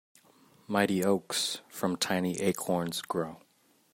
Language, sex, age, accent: English, male, 19-29, United States English